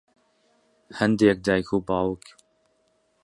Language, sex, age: Central Kurdish, male, 19-29